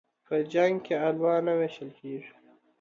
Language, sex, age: Pashto, male, 19-29